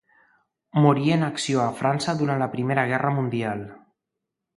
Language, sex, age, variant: Catalan, male, 40-49, Central